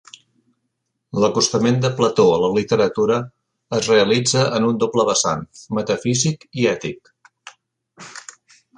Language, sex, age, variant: Catalan, male, 60-69, Central